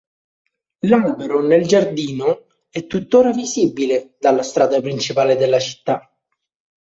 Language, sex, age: Italian, male, 19-29